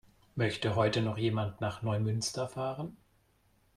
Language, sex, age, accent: German, male, 40-49, Deutschland Deutsch